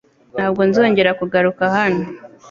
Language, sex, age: Kinyarwanda, female, 30-39